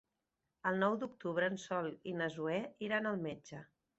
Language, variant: Catalan, Central